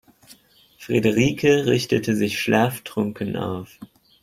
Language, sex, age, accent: German, male, 19-29, Deutschland Deutsch